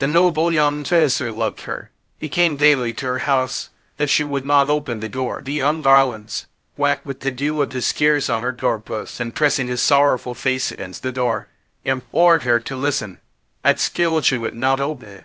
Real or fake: fake